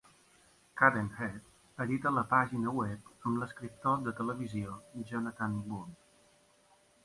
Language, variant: Catalan, Balear